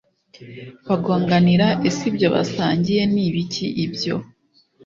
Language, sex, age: Kinyarwanda, female, 19-29